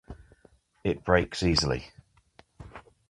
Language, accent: English, England English